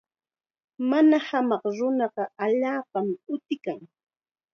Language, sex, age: Chiquián Ancash Quechua, female, 30-39